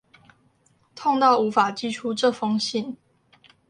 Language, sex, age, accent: Chinese, female, under 19, 出生地：臺中市